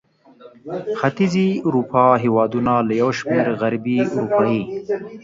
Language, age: Pashto, 19-29